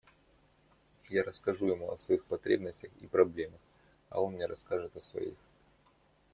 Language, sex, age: Russian, male, 30-39